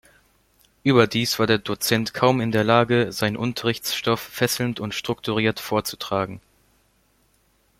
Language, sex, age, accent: German, male, under 19, Deutschland Deutsch